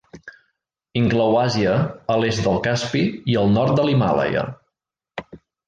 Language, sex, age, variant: Catalan, male, 40-49, Central